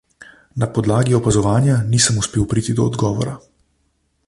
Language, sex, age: Slovenian, male, 30-39